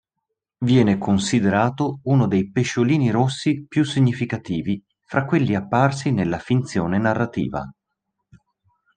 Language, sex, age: Italian, male, 30-39